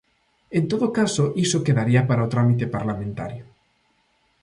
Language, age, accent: Galician, under 19, Normativo (estándar)